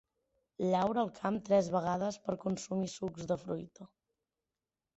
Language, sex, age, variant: Catalan, female, 19-29, Central